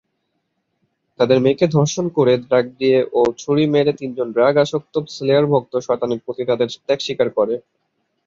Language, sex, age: Bengali, male, 19-29